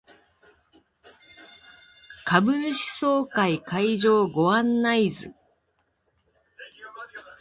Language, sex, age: Japanese, female, 50-59